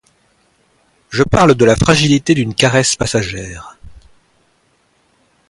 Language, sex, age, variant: French, male, 30-39, Français de métropole